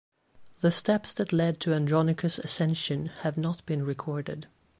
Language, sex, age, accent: English, female, 30-39, United States English